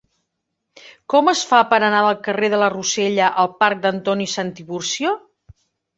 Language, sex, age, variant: Catalan, female, 50-59, Central